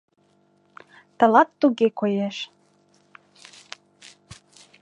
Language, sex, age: Mari, female, 19-29